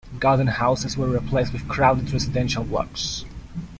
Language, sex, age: English, male, 19-29